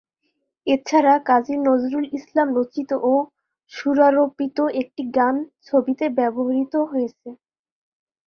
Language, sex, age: Bengali, female, 19-29